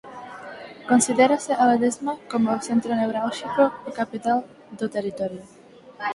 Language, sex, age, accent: Galician, female, 19-29, Neofalante